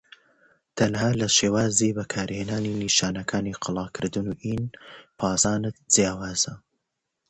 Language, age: English, 30-39